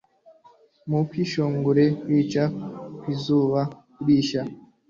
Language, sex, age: Kinyarwanda, male, under 19